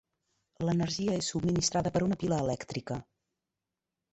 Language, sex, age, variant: Catalan, female, 50-59, Central